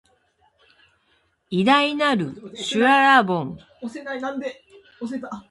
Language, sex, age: Japanese, female, 50-59